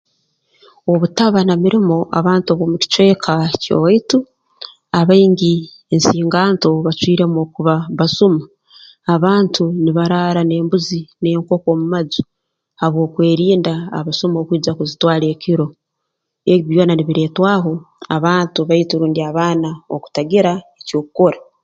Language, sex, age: Tooro, female, 50-59